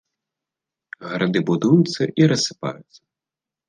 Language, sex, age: Belarusian, male, under 19